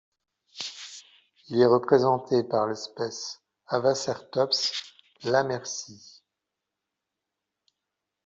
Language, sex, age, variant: French, male, 40-49, Français de métropole